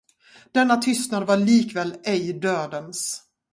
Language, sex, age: Swedish, female, 40-49